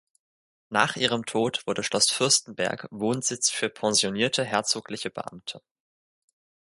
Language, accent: German, Deutschland Deutsch